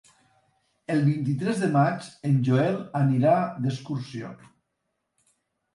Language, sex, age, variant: Catalan, male, 50-59, Central